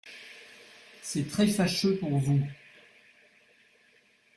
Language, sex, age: French, male, 50-59